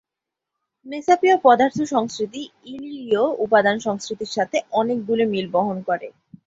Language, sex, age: Bengali, female, 19-29